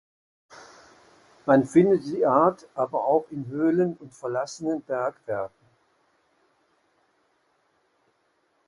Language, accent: German, Deutschland Deutsch